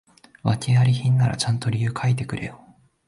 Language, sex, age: Japanese, male, 19-29